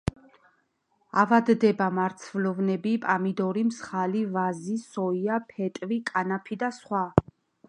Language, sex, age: Georgian, female, 30-39